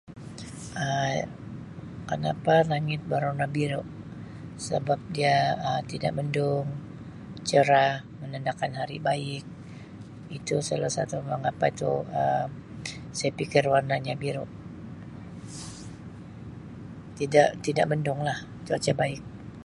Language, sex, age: Sabah Malay, female, 50-59